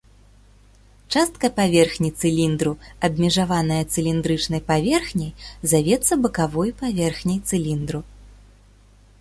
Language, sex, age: Belarusian, female, 30-39